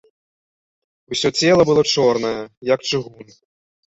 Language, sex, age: Belarusian, male, 30-39